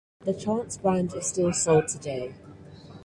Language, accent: English, England English